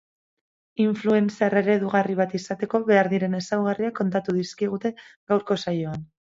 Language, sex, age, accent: Basque, female, 30-39, Mendebalekoa (Araba, Bizkaia, Gipuzkoako mendebaleko herri batzuk)